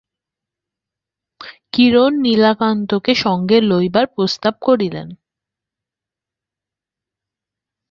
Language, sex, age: Bengali, female, 19-29